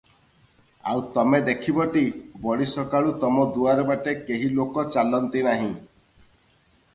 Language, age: Odia, 30-39